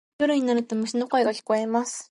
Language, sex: Japanese, female